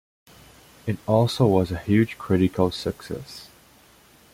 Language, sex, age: English, male, 19-29